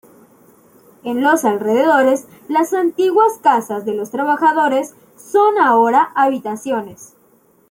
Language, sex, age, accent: Spanish, female, 19-29, México